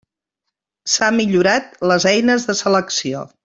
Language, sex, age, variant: Catalan, female, 50-59, Central